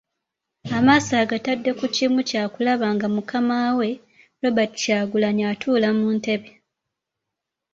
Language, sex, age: Ganda, female, 19-29